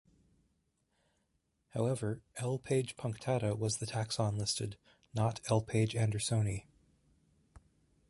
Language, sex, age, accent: English, male, 40-49, Canadian English